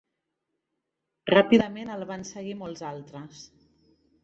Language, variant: Catalan, Central